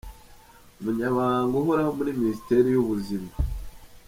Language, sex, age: Kinyarwanda, male, 30-39